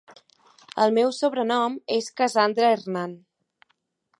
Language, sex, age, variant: Catalan, female, 19-29, Central